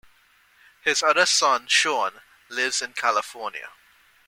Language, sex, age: English, male, 40-49